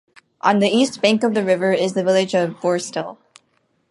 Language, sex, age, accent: English, female, under 19, United States English